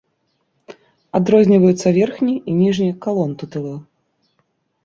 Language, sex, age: Belarusian, female, 30-39